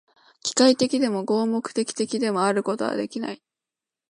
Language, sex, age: Japanese, female, 19-29